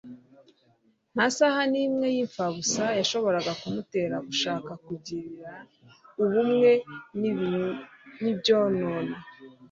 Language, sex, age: Kinyarwanda, female, 30-39